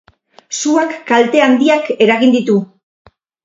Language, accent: Basque, Mendebalekoa (Araba, Bizkaia, Gipuzkoako mendebaleko herri batzuk)